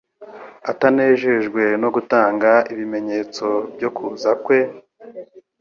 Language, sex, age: Kinyarwanda, male, 19-29